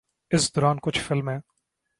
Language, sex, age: Urdu, male, 19-29